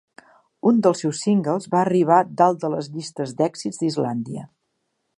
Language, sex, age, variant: Catalan, female, 60-69, Septentrional